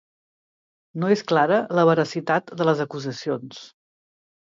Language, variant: Catalan, Central